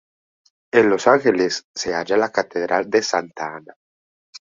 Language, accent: Spanish, Andino-Pacífico: Colombia, Perú, Ecuador, oeste de Bolivia y Venezuela andina